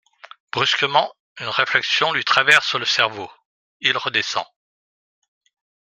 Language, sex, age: French, male, 60-69